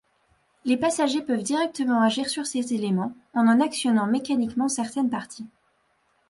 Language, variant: French, Français de métropole